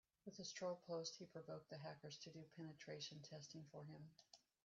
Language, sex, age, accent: English, female, 60-69, United States English